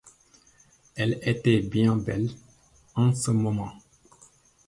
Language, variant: French, Français d'Afrique subsaharienne et des îles africaines